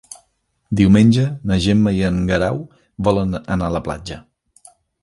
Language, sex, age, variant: Catalan, male, 50-59, Central